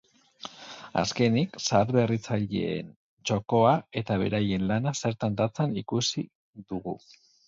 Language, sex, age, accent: Basque, male, 40-49, Mendebalekoa (Araba, Bizkaia, Gipuzkoako mendebaleko herri batzuk)